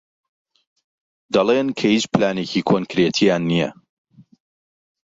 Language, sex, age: Central Kurdish, male, 40-49